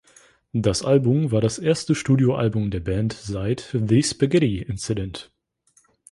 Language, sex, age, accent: German, male, 19-29, Deutschland Deutsch